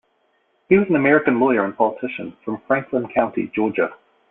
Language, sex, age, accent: English, male, 40-49, New Zealand English